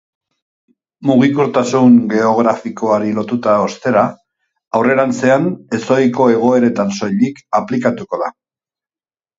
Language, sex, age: Basque, male, 60-69